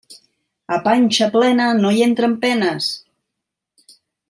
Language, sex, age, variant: Catalan, female, 60-69, Central